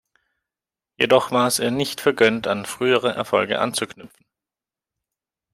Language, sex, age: German, male, 30-39